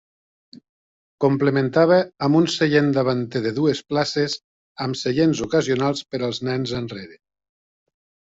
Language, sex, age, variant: Catalan, male, 40-49, Septentrional